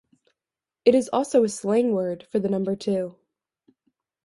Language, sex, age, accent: English, female, under 19, United States English